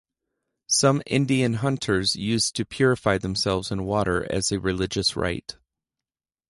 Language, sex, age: English, male, 30-39